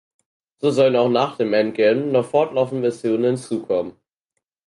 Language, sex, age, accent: German, male, under 19, Deutschland Deutsch